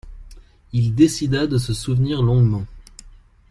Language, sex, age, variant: French, male, 30-39, Français de métropole